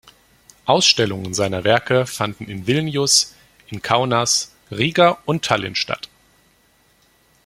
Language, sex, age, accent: German, male, 19-29, Deutschland Deutsch